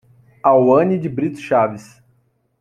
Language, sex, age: Portuguese, male, 19-29